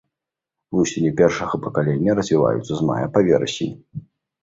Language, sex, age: Belarusian, male, 19-29